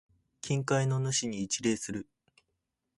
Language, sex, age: Japanese, male, under 19